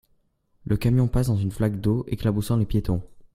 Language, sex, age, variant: French, male, under 19, Français de métropole